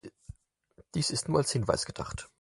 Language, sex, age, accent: German, male, 30-39, Deutschland Deutsch